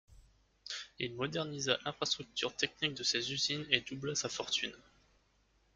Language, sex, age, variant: French, male, 19-29, Français de métropole